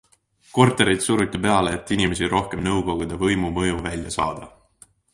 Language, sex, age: Estonian, male, 19-29